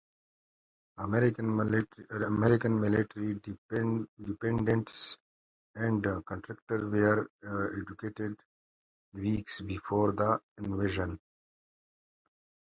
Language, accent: English, United States English